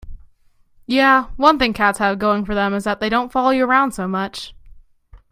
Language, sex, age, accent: English, female, under 19, United States English